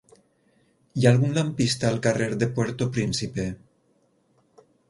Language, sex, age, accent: Catalan, male, 50-59, valencià